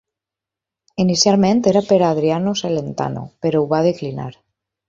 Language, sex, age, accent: Catalan, female, 30-39, valencià